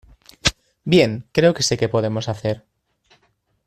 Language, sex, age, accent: Spanish, male, 19-29, España: Centro-Sur peninsular (Madrid, Toledo, Castilla-La Mancha)